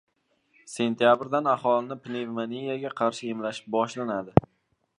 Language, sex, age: Uzbek, male, 19-29